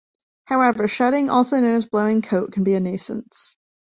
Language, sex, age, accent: English, female, 19-29, England English